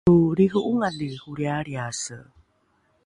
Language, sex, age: Rukai, female, 40-49